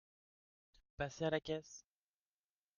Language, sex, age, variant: French, male, 19-29, Français de métropole